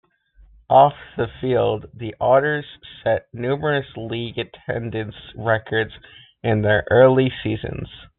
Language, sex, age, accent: English, male, under 19, United States English